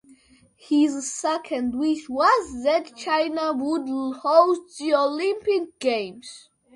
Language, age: English, under 19